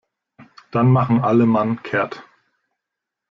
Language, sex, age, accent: German, male, 19-29, Deutschland Deutsch